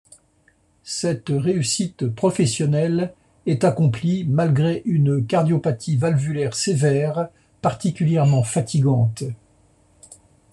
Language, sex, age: French, male, 60-69